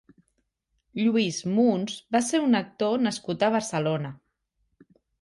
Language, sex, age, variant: Catalan, female, 30-39, Central